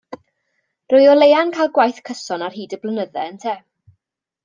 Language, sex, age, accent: Welsh, female, 19-29, Y Deyrnas Unedig Cymraeg